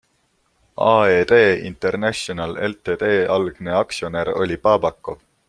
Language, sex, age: Estonian, male, 19-29